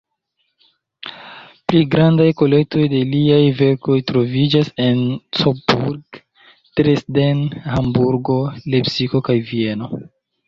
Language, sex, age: Esperanto, male, 19-29